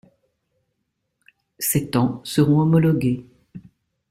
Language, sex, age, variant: French, female, 50-59, Français de métropole